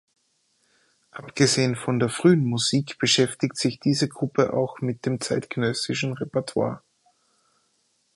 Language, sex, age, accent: German, male, 30-39, Österreichisches Deutsch